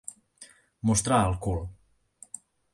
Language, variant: Catalan, Central